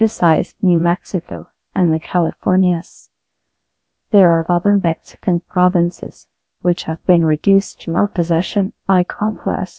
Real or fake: fake